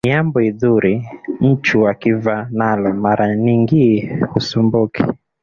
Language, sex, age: Swahili, male, 30-39